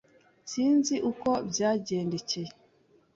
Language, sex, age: Kinyarwanda, female, 19-29